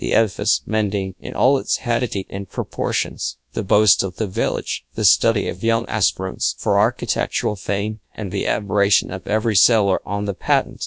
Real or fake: fake